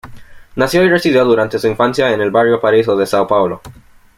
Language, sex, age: Spanish, male, under 19